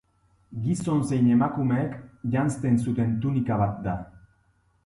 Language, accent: Basque, Erdialdekoa edo Nafarra (Gipuzkoa, Nafarroa)